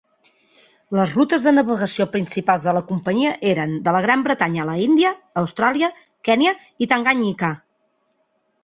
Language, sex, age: Catalan, female, 50-59